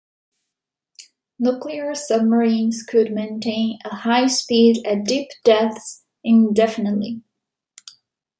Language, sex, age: English, female, 19-29